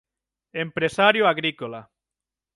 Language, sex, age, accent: Galician, male, 30-39, Atlántico (seseo e gheada); Central (gheada); Normativo (estándar)